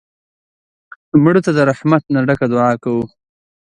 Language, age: Pashto, 30-39